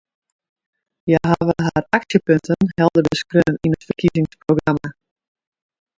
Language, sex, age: Western Frisian, female, 30-39